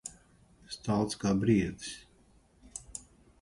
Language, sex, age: Latvian, male, 50-59